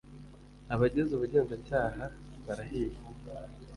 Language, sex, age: Kinyarwanda, male, 19-29